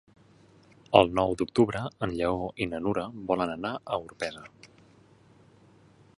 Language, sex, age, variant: Catalan, male, 19-29, Central